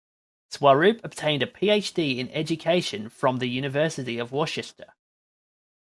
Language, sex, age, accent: English, male, 19-29, Australian English